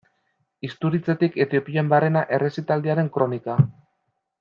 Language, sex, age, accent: Basque, male, 19-29, Mendebalekoa (Araba, Bizkaia, Gipuzkoako mendebaleko herri batzuk)